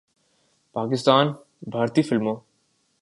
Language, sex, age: Urdu, male, 19-29